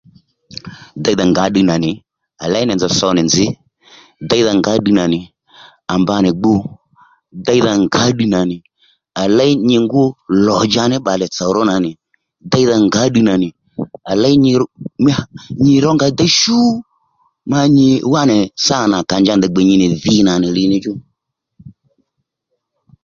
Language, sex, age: Lendu, male, 60-69